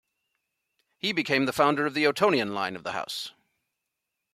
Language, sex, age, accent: English, male, 50-59, United States English